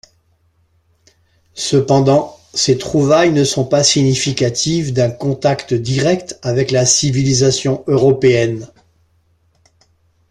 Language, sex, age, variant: French, male, 70-79, Français de métropole